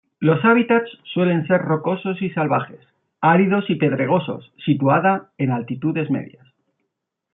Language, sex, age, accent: Spanish, male, 40-49, España: Norte peninsular (Asturias, Castilla y León, Cantabria, País Vasco, Navarra, Aragón, La Rioja, Guadalajara, Cuenca)